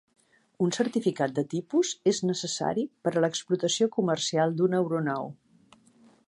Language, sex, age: Catalan, female, 50-59